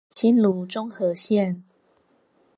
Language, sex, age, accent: Chinese, female, 40-49, 出生地：臺北市